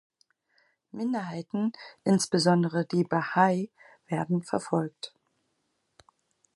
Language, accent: German, Deutschland Deutsch